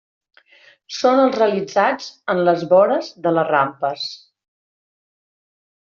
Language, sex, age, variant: Catalan, female, 40-49, Central